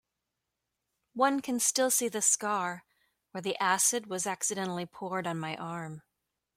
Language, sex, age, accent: English, female, 50-59, United States English